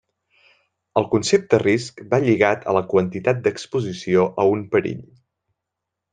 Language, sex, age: Catalan, male, 19-29